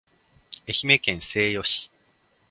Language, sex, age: Japanese, male, 19-29